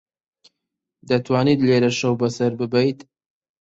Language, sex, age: Central Kurdish, male, 30-39